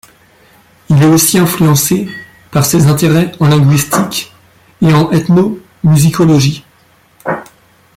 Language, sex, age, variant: French, male, 40-49, Français de métropole